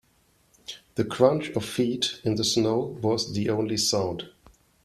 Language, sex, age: English, male, 40-49